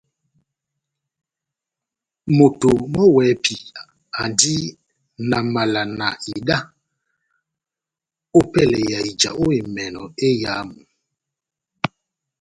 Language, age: Batanga, 70-79